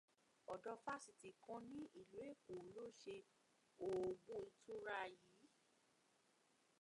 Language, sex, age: Yoruba, female, 19-29